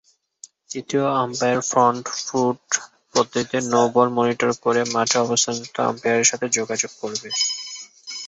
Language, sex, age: Bengali, male, 19-29